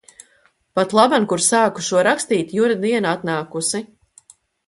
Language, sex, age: Latvian, female, 30-39